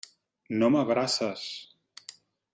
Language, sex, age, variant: Catalan, male, 40-49, Central